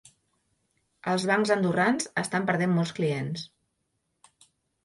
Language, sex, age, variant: Catalan, female, 40-49, Central